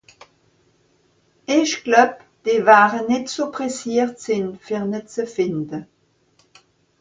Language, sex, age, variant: Swiss German, female, 60-69, Nordniederàlemmànisch (Rishoffe, Zàwere, Bùsswìller, Hawenau, Brüemt, Stroossbùri, Molse, Dàmbàch, Schlettstàtt, Pfàlzbùri usw.)